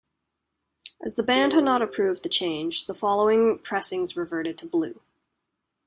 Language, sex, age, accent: English, female, 19-29, Canadian English